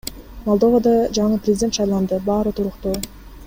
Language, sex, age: Kyrgyz, female, 19-29